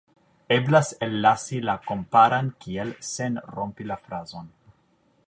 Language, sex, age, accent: Esperanto, male, 19-29, Internacia